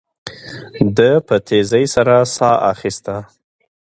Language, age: Pashto, 30-39